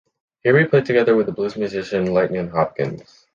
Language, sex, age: English, male, under 19